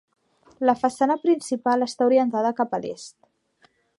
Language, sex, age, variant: Catalan, female, 19-29, Central